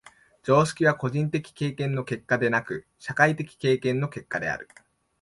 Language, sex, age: Japanese, male, 19-29